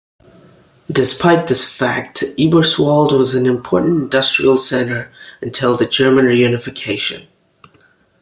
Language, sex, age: English, male, 19-29